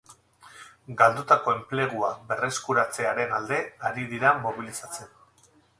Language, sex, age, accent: Basque, male, 50-59, Erdialdekoa edo Nafarra (Gipuzkoa, Nafarroa)